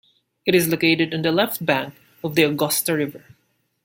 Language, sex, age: English, male, 19-29